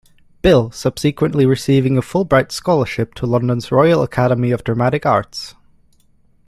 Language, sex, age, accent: English, male, 19-29, England English